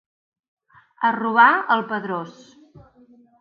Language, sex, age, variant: Catalan, female, 19-29, Central